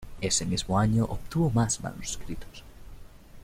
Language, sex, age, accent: Spanish, male, 19-29, España: Sur peninsular (Andalucia, Extremadura, Murcia)